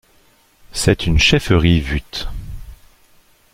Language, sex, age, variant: French, male, 40-49, Français de métropole